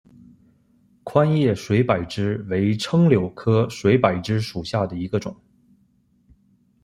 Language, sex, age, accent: Chinese, male, 19-29, 出生地：北京市